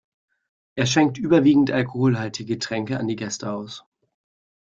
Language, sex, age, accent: German, male, 19-29, Deutschland Deutsch